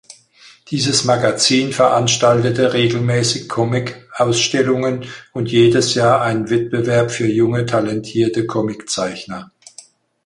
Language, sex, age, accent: German, male, 60-69, Deutschland Deutsch